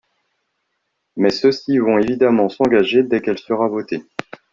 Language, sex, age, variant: French, male, 30-39, Français de métropole